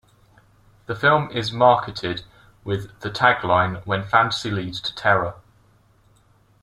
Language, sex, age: English, male, 19-29